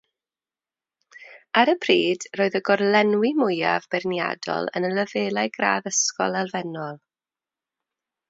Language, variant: Welsh, South-Western Welsh